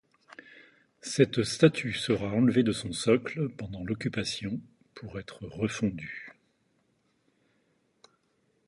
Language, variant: French, Français de métropole